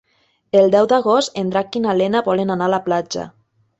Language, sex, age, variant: Catalan, female, 19-29, Nord-Occidental